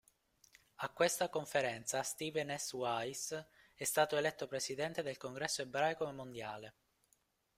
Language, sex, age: Italian, male, 19-29